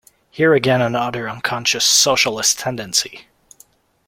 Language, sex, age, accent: English, male, 30-39, Canadian English